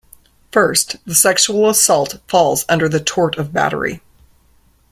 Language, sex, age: English, female, 50-59